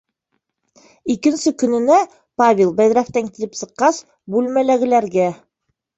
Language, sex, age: Bashkir, female, 30-39